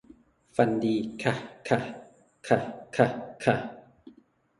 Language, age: Thai, 19-29